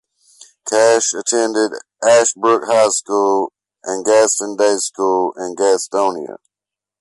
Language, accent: English, United States English